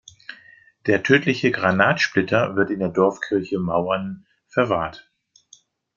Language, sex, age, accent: German, male, 50-59, Deutschland Deutsch